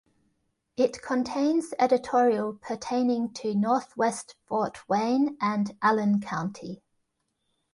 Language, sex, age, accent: English, female, 30-39, Australian English